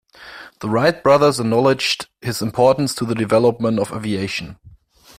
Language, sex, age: English, male, 19-29